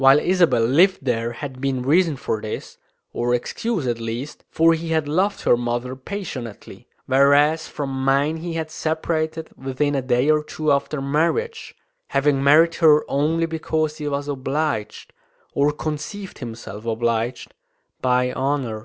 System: none